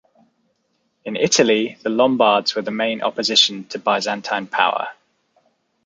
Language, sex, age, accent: English, male, 30-39, England English